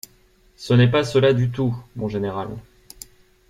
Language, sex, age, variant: French, male, 30-39, Français de métropole